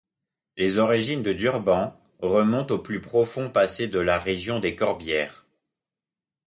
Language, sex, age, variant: French, male, 19-29, Français de métropole